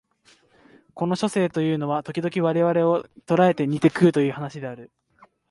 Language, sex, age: Japanese, male, under 19